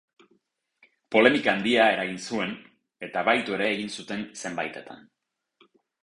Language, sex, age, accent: Basque, male, 30-39, Mendebalekoa (Araba, Bizkaia, Gipuzkoako mendebaleko herri batzuk)